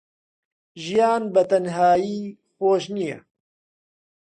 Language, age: Central Kurdish, 30-39